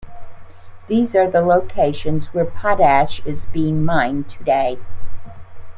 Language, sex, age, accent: English, female, 70-79, United States English